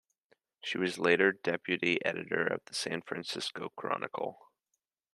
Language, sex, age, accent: English, male, 19-29, United States English